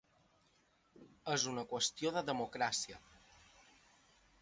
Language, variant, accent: Catalan, Balear, balear